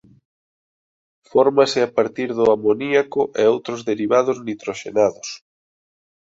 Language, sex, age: Galician, male, 30-39